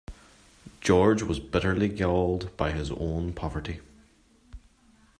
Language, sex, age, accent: English, male, 30-39, Irish English